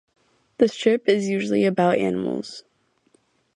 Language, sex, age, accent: English, female, under 19, United States English